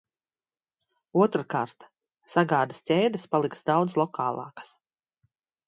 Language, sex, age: Latvian, female, 40-49